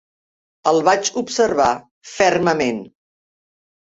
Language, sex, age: Catalan, female, 60-69